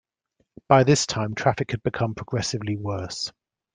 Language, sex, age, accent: English, male, 50-59, England English